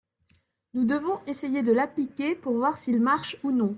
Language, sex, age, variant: French, female, 19-29, Français de métropole